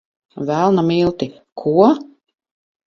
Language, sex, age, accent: Latvian, female, 50-59, Riga